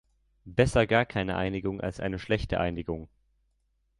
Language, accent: German, Deutschland Deutsch